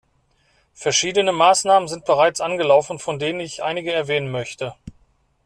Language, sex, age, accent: German, male, 40-49, Deutschland Deutsch